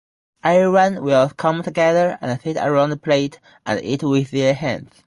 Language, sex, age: English, male, 19-29